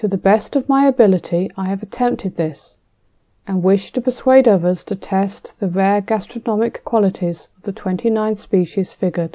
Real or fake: real